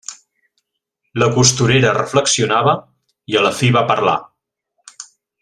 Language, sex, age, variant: Catalan, male, 40-49, Central